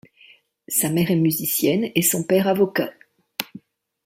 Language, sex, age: French, female, 60-69